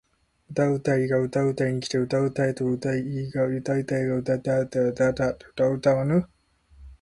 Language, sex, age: Japanese, male, 19-29